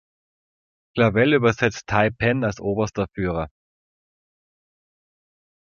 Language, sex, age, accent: German, male, 30-39, Österreichisches Deutsch